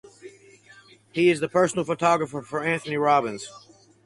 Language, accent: English, United States English